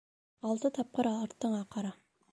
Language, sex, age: Bashkir, female, 19-29